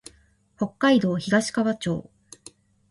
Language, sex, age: Japanese, female, 19-29